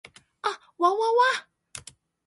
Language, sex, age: Japanese, female, 19-29